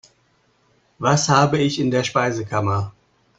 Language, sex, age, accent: German, male, 30-39, Deutschland Deutsch